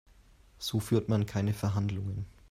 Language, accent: German, Deutschland Deutsch